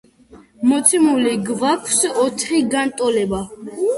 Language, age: Georgian, 30-39